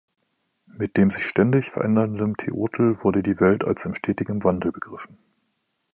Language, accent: German, Deutschland Deutsch